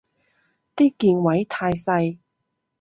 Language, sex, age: Cantonese, female, 30-39